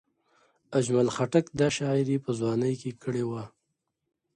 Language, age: Pashto, 30-39